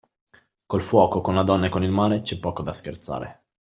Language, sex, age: Italian, male, 19-29